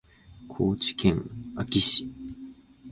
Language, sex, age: Japanese, male, 19-29